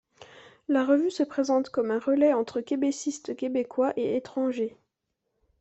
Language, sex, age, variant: French, female, 19-29, Français de métropole